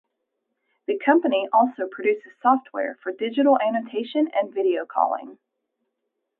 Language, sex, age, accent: English, female, 30-39, United States English